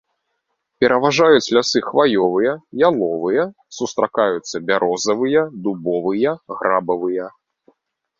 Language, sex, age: Belarusian, male, 30-39